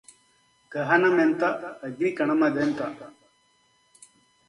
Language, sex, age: Telugu, male, 60-69